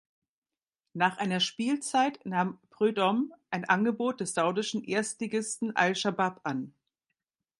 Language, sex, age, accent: German, female, 50-59, Deutschland Deutsch